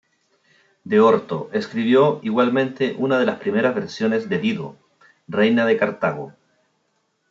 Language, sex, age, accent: Spanish, male, 30-39, Chileno: Chile, Cuyo